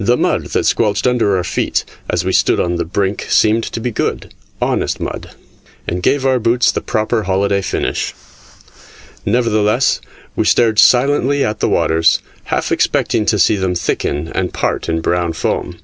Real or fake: real